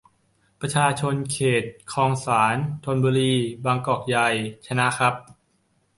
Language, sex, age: Thai, male, 19-29